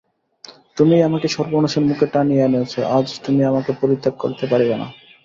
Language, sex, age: Bengali, male, 19-29